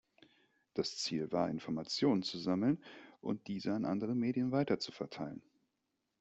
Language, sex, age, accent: German, male, 30-39, Deutschland Deutsch